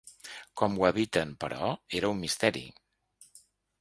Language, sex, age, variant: Catalan, male, 50-59, Central